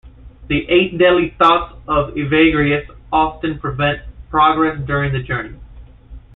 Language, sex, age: English, male, 19-29